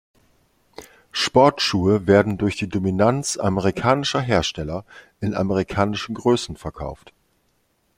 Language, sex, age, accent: German, male, 40-49, Deutschland Deutsch